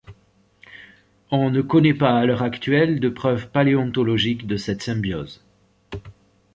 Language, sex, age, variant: French, male, 30-39, Français de métropole